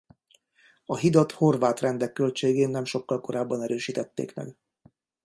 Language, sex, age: Hungarian, male, 50-59